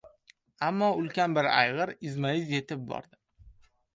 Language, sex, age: Uzbek, male, under 19